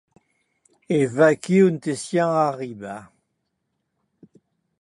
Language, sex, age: Occitan, male, 60-69